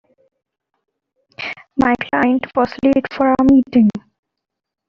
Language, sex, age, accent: English, female, 19-29, India and South Asia (India, Pakistan, Sri Lanka)